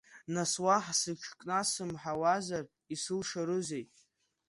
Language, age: Abkhazian, under 19